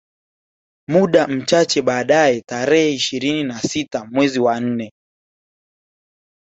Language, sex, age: Swahili, male, 19-29